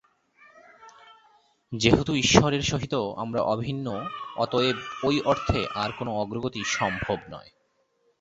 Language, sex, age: Bengali, male, 30-39